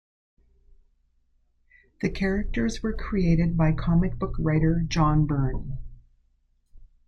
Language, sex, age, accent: English, female, 60-69, Canadian English